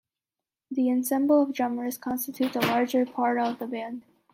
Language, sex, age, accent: English, female, under 19, United States English